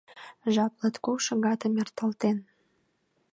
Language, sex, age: Mari, female, 19-29